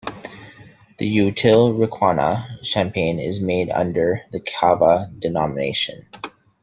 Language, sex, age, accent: English, male, 30-39, Canadian English